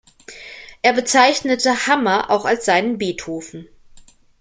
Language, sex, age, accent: German, female, 50-59, Deutschland Deutsch